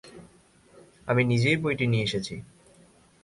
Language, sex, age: Bengali, male, 19-29